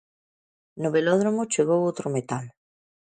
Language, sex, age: Galician, female, 40-49